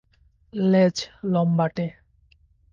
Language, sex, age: Bengali, male, 19-29